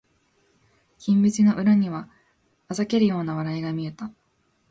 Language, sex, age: Japanese, female, 19-29